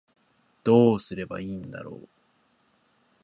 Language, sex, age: Japanese, male, 19-29